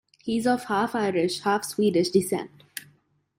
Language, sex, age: English, female, 19-29